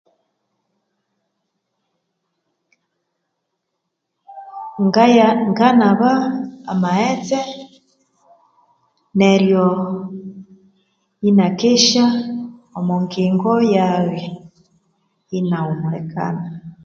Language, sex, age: Konzo, female, 30-39